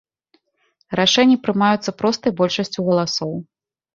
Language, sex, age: Belarusian, female, 30-39